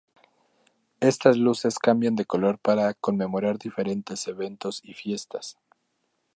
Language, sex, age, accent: Spanish, male, 19-29, México